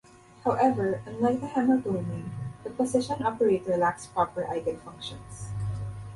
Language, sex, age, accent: English, female, 19-29, Filipino